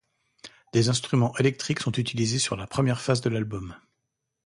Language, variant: French, Français de métropole